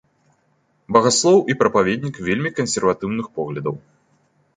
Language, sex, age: Belarusian, male, 19-29